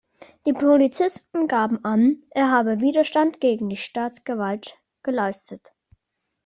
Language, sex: German, male